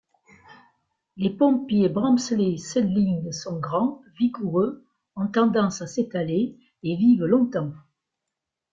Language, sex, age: French, female, 60-69